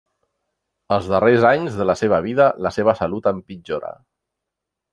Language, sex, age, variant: Catalan, male, 40-49, Central